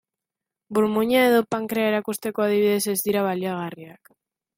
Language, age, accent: Basque, under 19, Mendebalekoa (Araba, Bizkaia, Gipuzkoako mendebaleko herri batzuk)